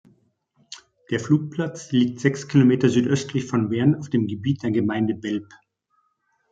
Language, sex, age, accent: German, male, 50-59, Deutschland Deutsch